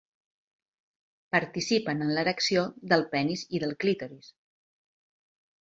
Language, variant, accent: Catalan, Central, central